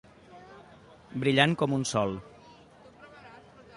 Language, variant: Catalan, Nord-Occidental